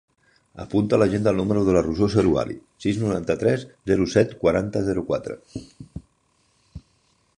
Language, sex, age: Catalan, male, 50-59